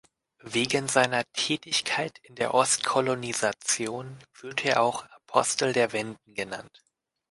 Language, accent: German, Deutschland Deutsch